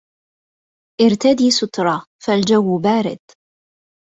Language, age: Arabic, 30-39